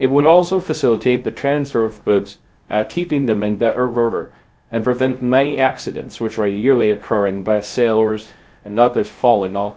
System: TTS, VITS